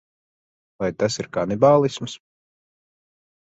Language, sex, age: Latvian, male, 19-29